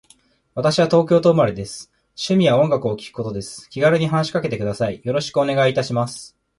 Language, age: Japanese, 19-29